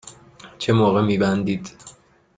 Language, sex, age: Persian, male, 19-29